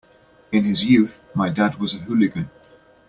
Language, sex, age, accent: English, male, 30-39, England English